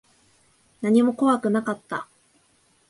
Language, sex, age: Japanese, female, 19-29